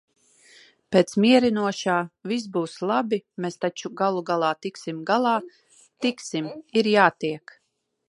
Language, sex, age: Latvian, female, 40-49